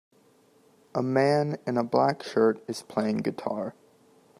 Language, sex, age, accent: English, male, under 19, United States English